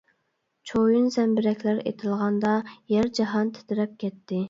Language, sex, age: Uyghur, female, 19-29